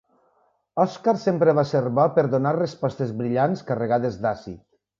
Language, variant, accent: Catalan, Valencià meridional, valencià